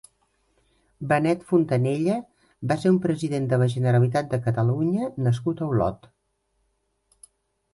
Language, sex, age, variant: Catalan, female, 50-59, Central